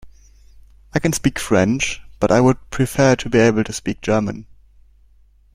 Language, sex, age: English, male, under 19